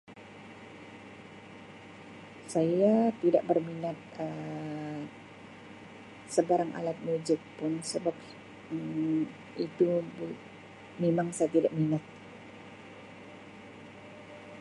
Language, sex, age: Sabah Malay, female, 60-69